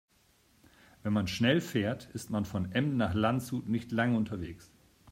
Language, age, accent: German, 50-59, Deutschland Deutsch